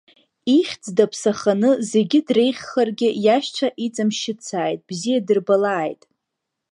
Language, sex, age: Abkhazian, female, under 19